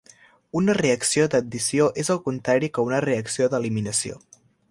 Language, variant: Catalan, Central